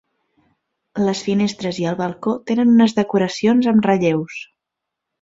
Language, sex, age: Catalan, female, 30-39